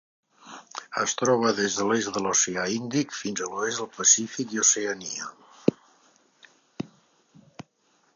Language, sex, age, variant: Catalan, male, 60-69, Central